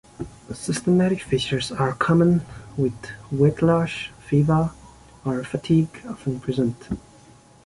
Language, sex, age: English, male, 19-29